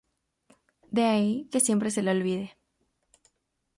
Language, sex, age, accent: Spanish, female, under 19, América central